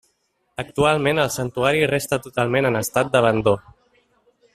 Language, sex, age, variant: Catalan, male, 30-39, Central